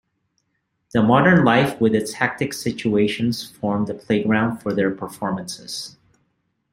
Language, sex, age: English, male, 40-49